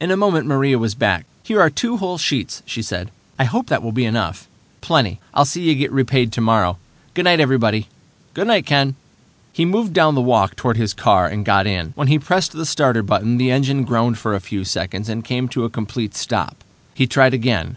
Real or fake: real